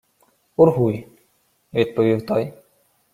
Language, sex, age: Ukrainian, male, 19-29